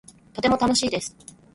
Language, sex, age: Japanese, female, 30-39